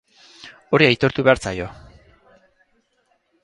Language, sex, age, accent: Basque, male, 30-39, Erdialdekoa edo Nafarra (Gipuzkoa, Nafarroa)